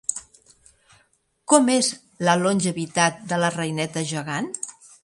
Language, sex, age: Catalan, female, 60-69